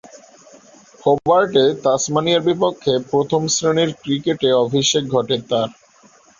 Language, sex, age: Bengali, male, 19-29